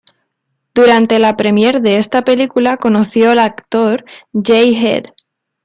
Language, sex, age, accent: Spanish, female, 19-29, España: Sur peninsular (Andalucia, Extremadura, Murcia)